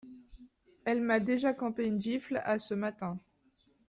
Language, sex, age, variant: French, female, 19-29, Français de métropole